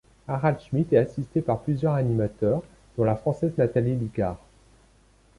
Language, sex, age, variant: French, male, 40-49, Français de métropole